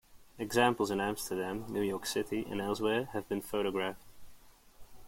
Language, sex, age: English, male, 19-29